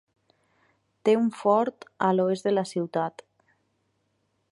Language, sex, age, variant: Catalan, female, 30-39, Nord-Occidental